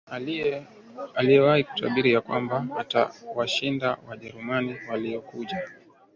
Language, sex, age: Swahili, male, 19-29